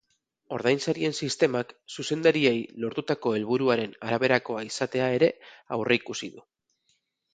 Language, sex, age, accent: Basque, male, 40-49, Mendebalekoa (Araba, Bizkaia, Gipuzkoako mendebaleko herri batzuk)